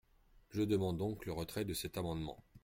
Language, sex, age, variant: French, male, 40-49, Français de métropole